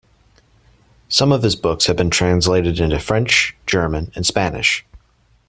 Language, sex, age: English, male, 19-29